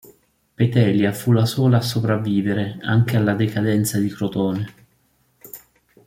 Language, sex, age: Italian, male, 40-49